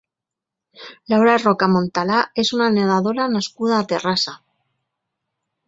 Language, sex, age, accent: Catalan, female, 40-49, valencià